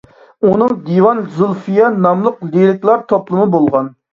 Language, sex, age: Uyghur, male, 30-39